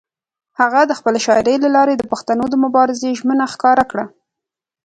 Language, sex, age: Pashto, female, 19-29